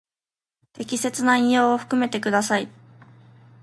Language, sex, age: Japanese, female, 19-29